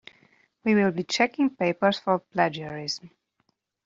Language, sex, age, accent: English, female, 30-39, United States English